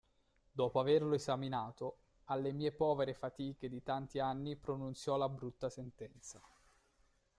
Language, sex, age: Italian, male, 19-29